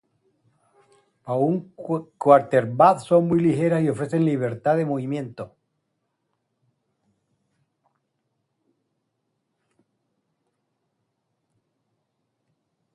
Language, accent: Spanish, Caribe: Cuba, Venezuela, Puerto Rico, República Dominicana, Panamá, Colombia caribeña, México caribeño, Costa del golfo de México